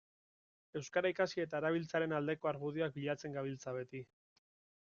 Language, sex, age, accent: Basque, male, 30-39, Erdialdekoa edo Nafarra (Gipuzkoa, Nafarroa)